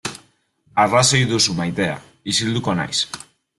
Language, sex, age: Basque, male, 30-39